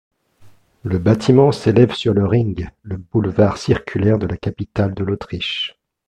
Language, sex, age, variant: French, male, 40-49, Français de métropole